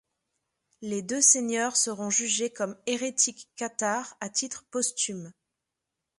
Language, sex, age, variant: French, female, 30-39, Français de métropole